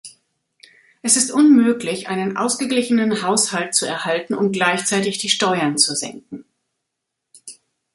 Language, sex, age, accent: German, female, 50-59, Deutschland Deutsch